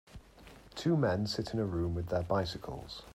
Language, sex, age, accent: English, male, 30-39, England English